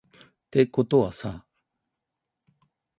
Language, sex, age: Japanese, male, 70-79